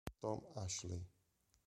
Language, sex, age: Italian, male, 30-39